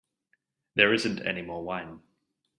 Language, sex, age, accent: English, male, 30-39, Australian English